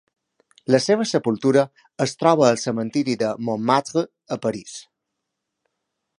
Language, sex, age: Catalan, male, 30-39